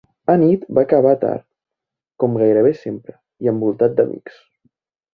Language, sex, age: Catalan, male, 19-29